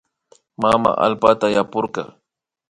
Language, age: Imbabura Highland Quichua, 30-39